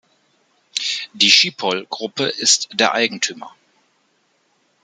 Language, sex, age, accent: German, male, 40-49, Deutschland Deutsch